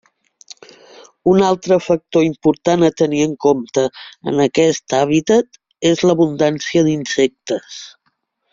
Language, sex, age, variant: Catalan, female, 60-69, Central